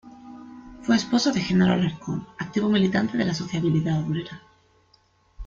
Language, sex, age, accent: Spanish, female, 30-39, España: Centro-Sur peninsular (Madrid, Toledo, Castilla-La Mancha)